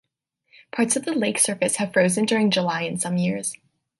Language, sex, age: English, female, 19-29